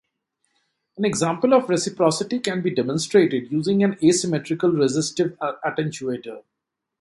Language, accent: English, India and South Asia (India, Pakistan, Sri Lanka)